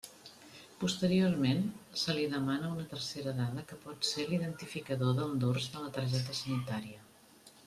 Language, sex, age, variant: Catalan, female, 50-59, Central